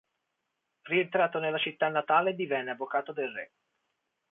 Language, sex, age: Italian, male, 40-49